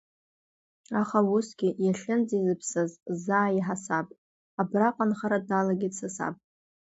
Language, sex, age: Abkhazian, female, 30-39